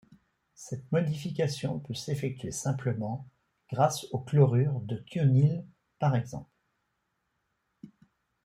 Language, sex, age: French, male, 40-49